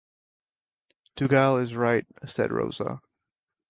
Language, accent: English, United States English